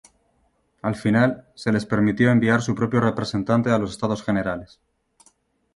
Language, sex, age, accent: Spanish, male, 30-39, España: Norte peninsular (Asturias, Castilla y León, Cantabria, País Vasco, Navarra, Aragón, La Rioja, Guadalajara, Cuenca)